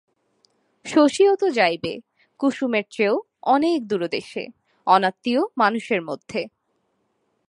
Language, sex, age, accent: Bengali, female, 19-29, প্রমিত